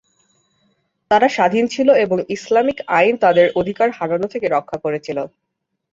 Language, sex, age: Bengali, female, 19-29